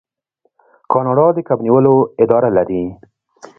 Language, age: Pashto, 19-29